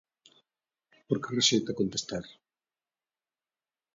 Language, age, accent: Galician, 50-59, Central (gheada)